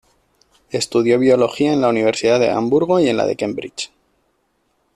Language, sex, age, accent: Spanish, male, 40-49, España: Norte peninsular (Asturias, Castilla y León, Cantabria, País Vasco, Navarra, Aragón, La Rioja, Guadalajara, Cuenca)